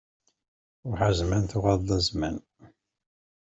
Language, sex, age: Kabyle, male, 50-59